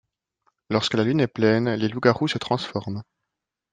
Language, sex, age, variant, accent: French, male, 19-29, Français d'Europe, Français de Suisse